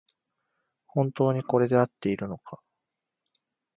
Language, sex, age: Japanese, male, 19-29